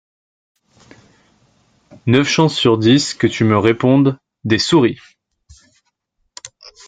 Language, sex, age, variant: French, male, 19-29, Français de métropole